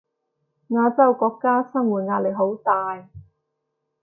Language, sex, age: Cantonese, female, 19-29